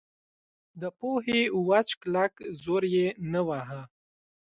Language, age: Pashto, 19-29